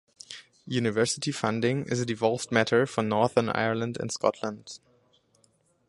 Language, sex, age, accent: English, male, 19-29, German English